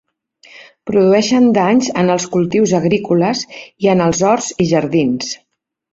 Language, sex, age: Catalan, female, 60-69